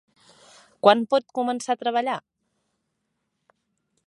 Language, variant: Catalan, Central